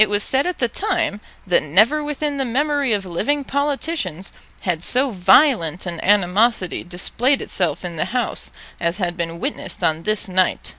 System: none